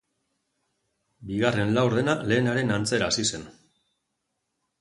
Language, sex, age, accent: Basque, male, 40-49, Mendebalekoa (Araba, Bizkaia, Gipuzkoako mendebaleko herri batzuk)